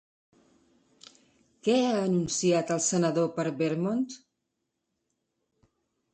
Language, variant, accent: Catalan, Central, central